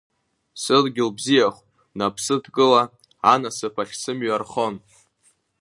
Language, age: Abkhazian, under 19